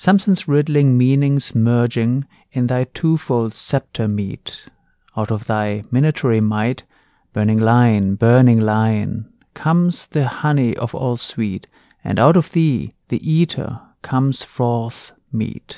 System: none